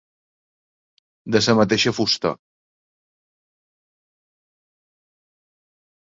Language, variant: Catalan, Balear